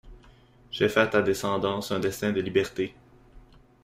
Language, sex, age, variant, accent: French, male, 19-29, Français d'Amérique du Nord, Français du Canada